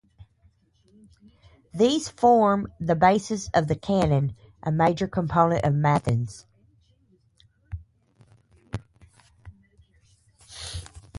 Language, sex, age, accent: English, female, 40-49, United States English